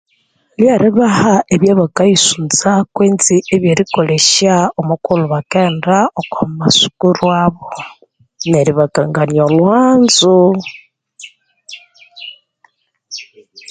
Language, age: Konzo, 19-29